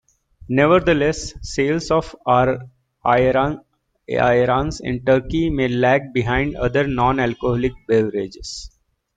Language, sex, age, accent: English, male, 19-29, United States English